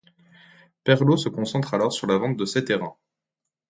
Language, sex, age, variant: French, male, 19-29, Français de métropole